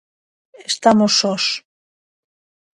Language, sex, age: Galician, female, 50-59